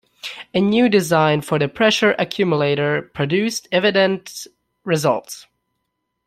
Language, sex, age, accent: English, male, 19-29, United States English